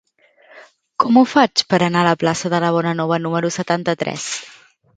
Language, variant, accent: Catalan, Central, central